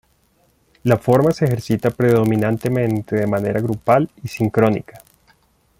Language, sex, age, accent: Spanish, male, 30-39, Andino-Pacífico: Colombia, Perú, Ecuador, oeste de Bolivia y Venezuela andina